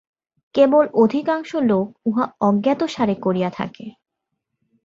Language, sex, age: Bengali, female, 19-29